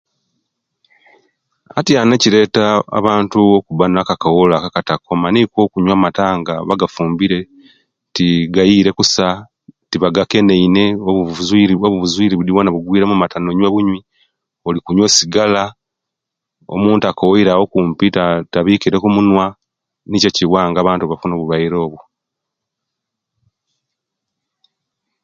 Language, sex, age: Kenyi, male, 50-59